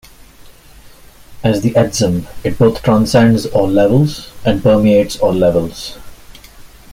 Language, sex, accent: English, male, England English